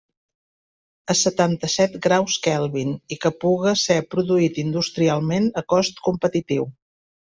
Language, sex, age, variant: Catalan, female, 60-69, Central